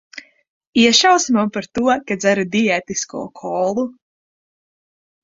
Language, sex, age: Latvian, female, 19-29